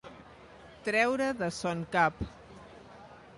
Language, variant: Catalan, Central